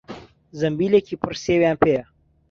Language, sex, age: Central Kurdish, male, 19-29